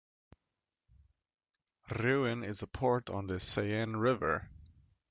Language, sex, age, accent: English, male, 19-29, United States English